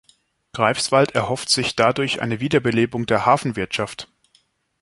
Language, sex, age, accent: German, male, 19-29, Schweizerdeutsch